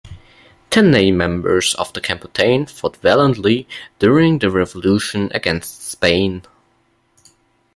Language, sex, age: English, male, 19-29